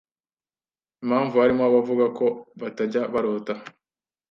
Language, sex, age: Kinyarwanda, male, 19-29